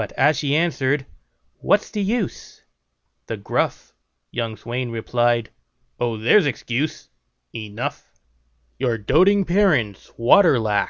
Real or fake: real